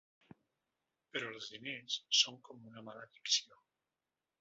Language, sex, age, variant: Catalan, male, 40-49, Central